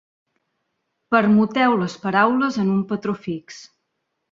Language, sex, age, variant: Catalan, female, 19-29, Central